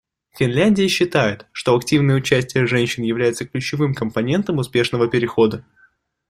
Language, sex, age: Russian, male, 19-29